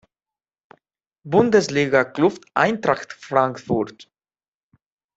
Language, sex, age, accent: English, male, 19-29, United States English